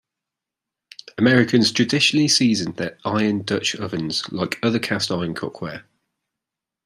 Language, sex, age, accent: English, male, 30-39, England English